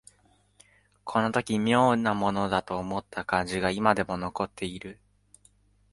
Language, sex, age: Japanese, male, 19-29